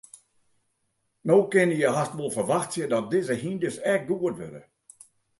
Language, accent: Western Frisian, Klaaifrysk